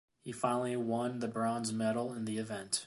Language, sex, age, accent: English, male, 30-39, United States English